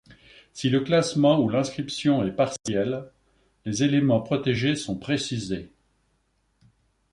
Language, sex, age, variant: French, male, 60-69, Français de métropole